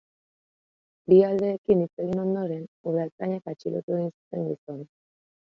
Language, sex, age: Basque, female, 19-29